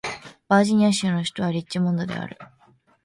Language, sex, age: Japanese, female, 19-29